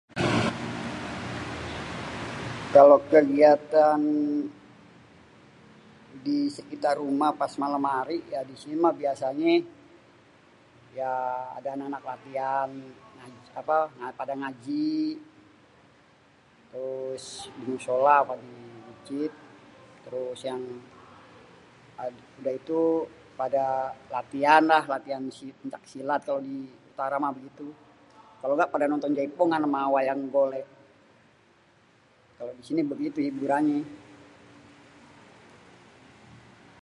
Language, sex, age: Betawi, male, 40-49